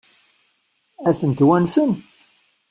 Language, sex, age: Kabyle, male, 50-59